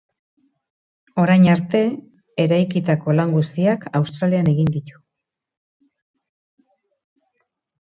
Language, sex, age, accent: Basque, female, 60-69, Erdialdekoa edo Nafarra (Gipuzkoa, Nafarroa)